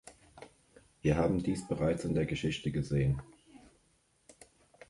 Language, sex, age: German, male, 30-39